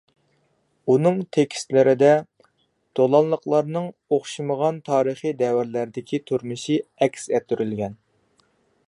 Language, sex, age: Uyghur, male, 30-39